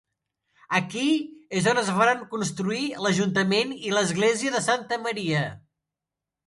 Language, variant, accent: Catalan, Central, central